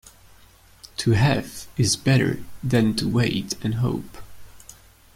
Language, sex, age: English, male, 19-29